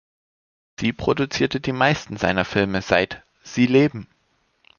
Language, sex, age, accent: German, male, 30-39, Deutschland Deutsch